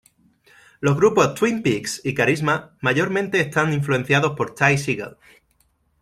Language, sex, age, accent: Spanish, male, 30-39, España: Sur peninsular (Andalucia, Extremadura, Murcia)